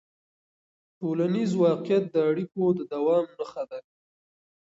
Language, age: Pashto, 19-29